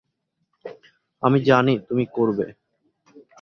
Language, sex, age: Bengali, male, 19-29